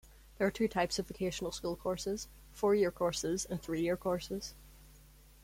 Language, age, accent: English, 19-29, Irish English